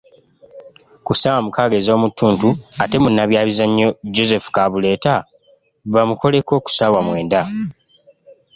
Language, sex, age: Ganda, male, 19-29